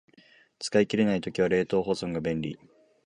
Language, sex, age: Japanese, male, 19-29